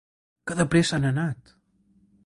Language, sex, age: Catalan, male, 19-29